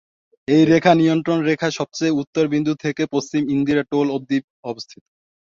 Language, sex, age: Bengali, male, 19-29